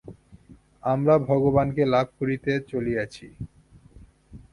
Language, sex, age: Bengali, male, 19-29